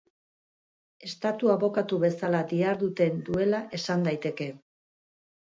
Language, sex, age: Basque, female, 50-59